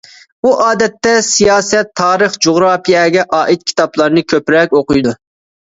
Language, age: Uyghur, 19-29